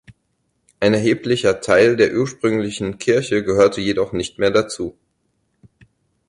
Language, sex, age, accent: German, male, 19-29, Deutschland Deutsch